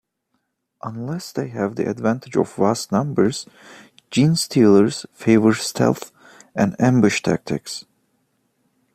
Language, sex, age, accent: English, male, 19-29, United States English